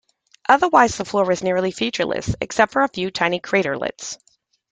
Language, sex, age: English, female, 40-49